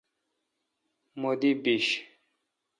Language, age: Kalkoti, 19-29